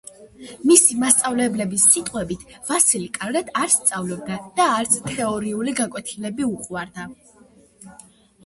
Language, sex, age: Georgian, female, 60-69